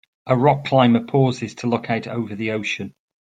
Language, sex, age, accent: English, male, 40-49, England English